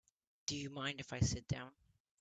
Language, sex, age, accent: English, male, under 19, Canadian English